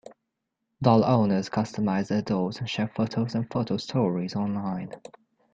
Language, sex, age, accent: English, male, under 19, United States English